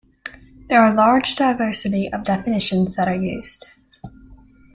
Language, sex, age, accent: English, female, under 19, United States English